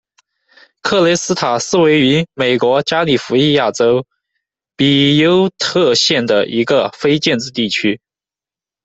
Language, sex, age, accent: Chinese, male, under 19, 出生地：四川省